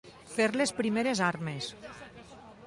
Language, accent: Catalan, valencià